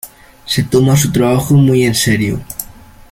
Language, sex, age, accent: Spanish, male, under 19, España: Centro-Sur peninsular (Madrid, Toledo, Castilla-La Mancha)